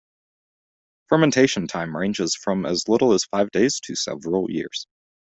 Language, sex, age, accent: English, male, 19-29, United States English